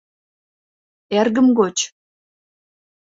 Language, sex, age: Mari, female, 19-29